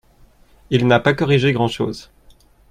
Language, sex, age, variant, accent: French, male, 19-29, Français d'Europe, Français de Suisse